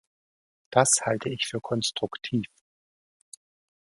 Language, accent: German, Deutschland Deutsch